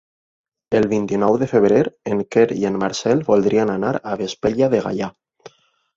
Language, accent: Catalan, valencià